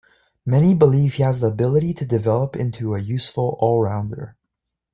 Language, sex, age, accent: English, male, 19-29, Canadian English